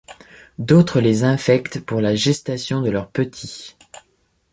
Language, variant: French, Français de métropole